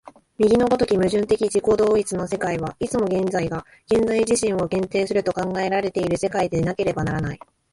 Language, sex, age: Japanese, female, 19-29